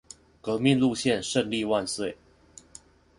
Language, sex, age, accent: Chinese, male, 19-29, 出生地：臺中市